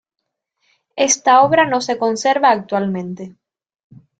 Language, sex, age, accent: Spanish, female, 19-29, España: Norte peninsular (Asturias, Castilla y León, Cantabria, País Vasco, Navarra, Aragón, La Rioja, Guadalajara, Cuenca)